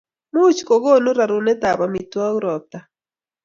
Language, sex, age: Kalenjin, female, 40-49